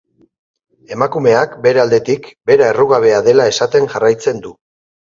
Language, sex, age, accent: Basque, male, 40-49, Erdialdekoa edo Nafarra (Gipuzkoa, Nafarroa)